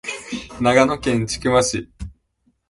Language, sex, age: Japanese, male, under 19